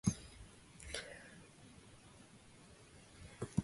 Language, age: English, 19-29